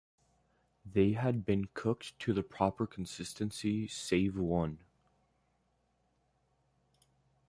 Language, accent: English, United States English